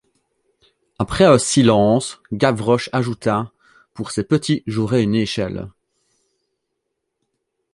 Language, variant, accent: French, Français d'Europe, Français de Belgique